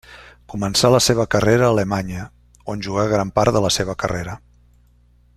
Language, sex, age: Catalan, male, 60-69